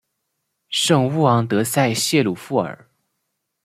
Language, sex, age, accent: Chinese, male, 19-29, 出生地：湖北省